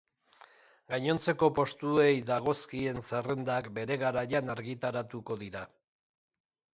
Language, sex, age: Basque, male, 60-69